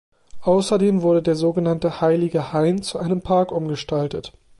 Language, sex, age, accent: German, male, 30-39, Deutschland Deutsch